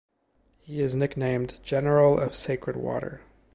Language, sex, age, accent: English, male, 19-29, United States English